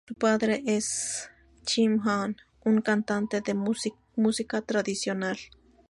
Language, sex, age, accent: Spanish, female, 30-39, México